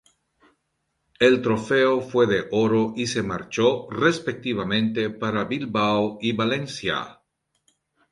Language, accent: Spanish, Andino-Pacífico: Colombia, Perú, Ecuador, oeste de Bolivia y Venezuela andina